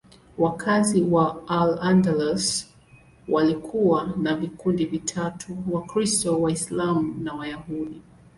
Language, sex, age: Swahili, female, 30-39